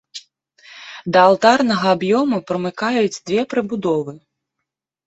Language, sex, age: Belarusian, female, 30-39